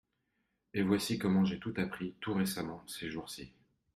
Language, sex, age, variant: French, male, 40-49, Français de métropole